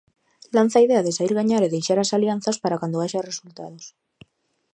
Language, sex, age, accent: Galician, female, 19-29, Normativo (estándar)